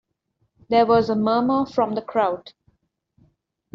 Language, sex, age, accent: English, female, 19-29, India and South Asia (India, Pakistan, Sri Lanka)